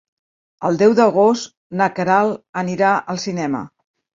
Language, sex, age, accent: Catalan, female, 50-59, Barceloní